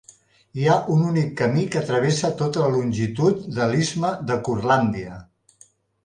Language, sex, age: Catalan, male, 60-69